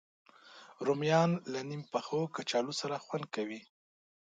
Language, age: Pashto, 19-29